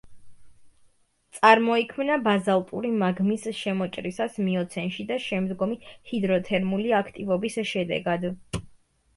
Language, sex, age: Georgian, female, 19-29